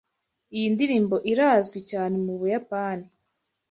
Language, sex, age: Kinyarwanda, female, 19-29